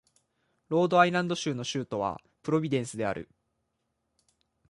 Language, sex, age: Japanese, male, 19-29